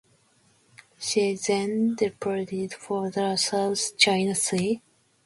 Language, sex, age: English, female, 19-29